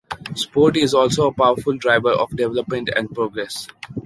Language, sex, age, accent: English, male, 19-29, India and South Asia (India, Pakistan, Sri Lanka)